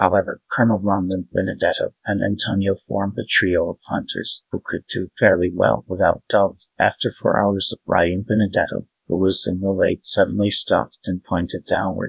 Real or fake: fake